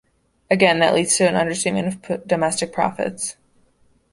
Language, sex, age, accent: English, female, under 19, United States English